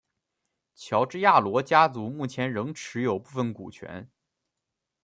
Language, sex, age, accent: Chinese, male, under 19, 出生地：黑龙江省